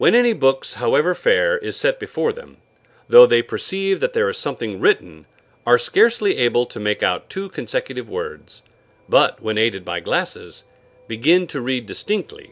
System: none